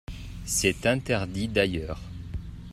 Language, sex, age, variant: French, male, 30-39, Français de métropole